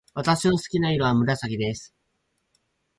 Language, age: Japanese, 19-29